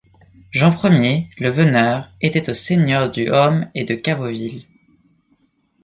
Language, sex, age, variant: French, male, under 19, Français de métropole